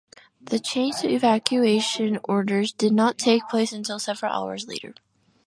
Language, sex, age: English, female, 19-29